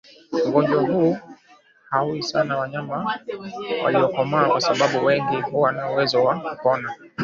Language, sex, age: Swahili, male, 19-29